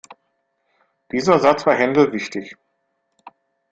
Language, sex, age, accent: German, male, 50-59, Deutschland Deutsch